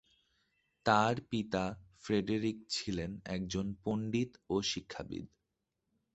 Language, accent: Bengali, প্রমিত